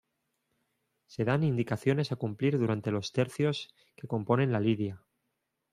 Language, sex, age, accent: Spanish, male, 30-39, España: Centro-Sur peninsular (Madrid, Toledo, Castilla-La Mancha)